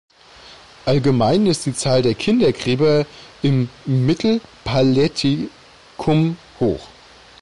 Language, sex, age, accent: German, male, 30-39, Deutschland Deutsch